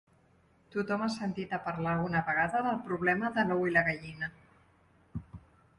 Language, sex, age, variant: Catalan, female, 40-49, Central